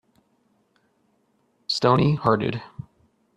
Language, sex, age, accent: English, male, 40-49, United States English